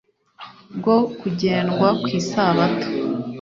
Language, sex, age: Kinyarwanda, female, 19-29